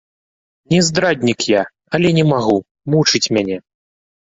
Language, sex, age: Belarusian, male, 30-39